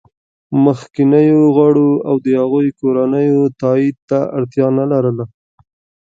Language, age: Pashto, 19-29